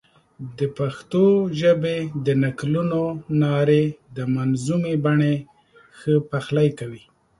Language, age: Pashto, 40-49